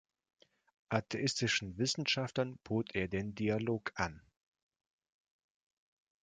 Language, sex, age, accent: German, male, 30-39, Russisch Deutsch